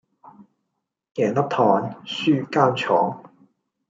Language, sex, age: Cantonese, male, 40-49